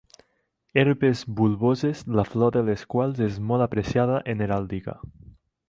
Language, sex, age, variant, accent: Catalan, male, 19-29, Nord-Occidental, Lleidatà